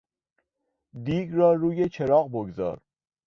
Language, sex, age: Persian, male, 30-39